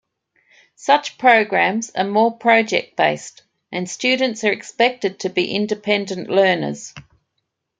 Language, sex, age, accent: English, female, 50-59, Australian English